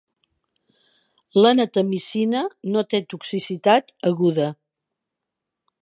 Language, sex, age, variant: Catalan, female, 60-69, Central